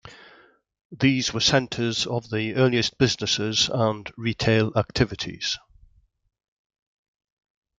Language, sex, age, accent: English, male, 60-69, England English